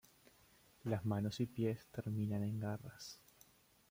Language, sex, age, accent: Spanish, male, 19-29, Rioplatense: Argentina, Uruguay, este de Bolivia, Paraguay